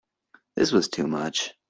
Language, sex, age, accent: English, male, under 19, United States English